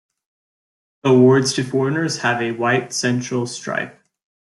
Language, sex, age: English, male, 19-29